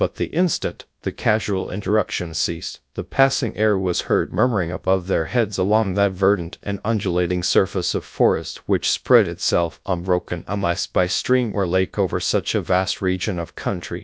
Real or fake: fake